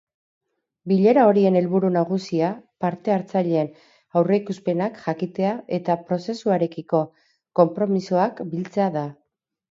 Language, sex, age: Basque, female, 30-39